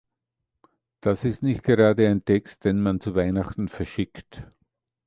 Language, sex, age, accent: German, male, 60-69, Österreichisches Deutsch